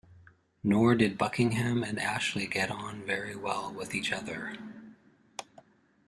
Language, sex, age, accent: English, male, 50-59, Canadian English